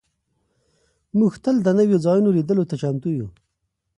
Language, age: Pashto, 19-29